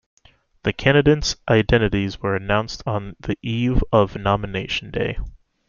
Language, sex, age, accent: English, male, 19-29, United States English